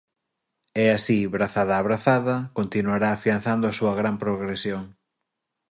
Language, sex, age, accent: Galician, male, 19-29, Oriental (común en zona oriental)